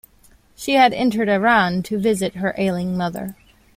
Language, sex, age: English, female, 19-29